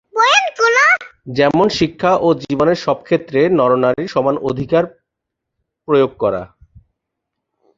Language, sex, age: Bengali, male, 30-39